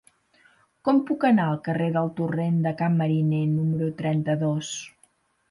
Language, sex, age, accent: Catalan, female, 30-39, gironí